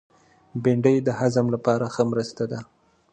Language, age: Pashto, 19-29